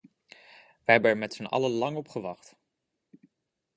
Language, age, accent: Dutch, 19-29, Nederlands Nederlands